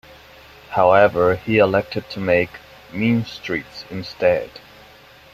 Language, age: English, 19-29